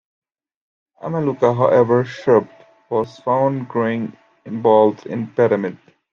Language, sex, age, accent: English, male, 19-29, United States English